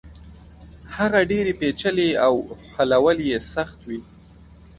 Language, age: Pashto, under 19